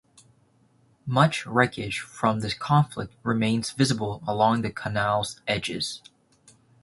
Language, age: English, under 19